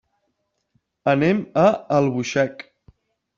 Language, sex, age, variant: Catalan, male, 19-29, Central